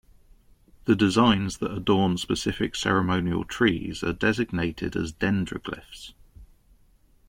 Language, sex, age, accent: English, male, 30-39, England English